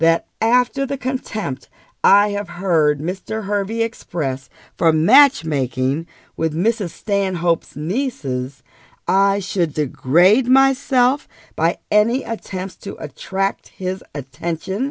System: none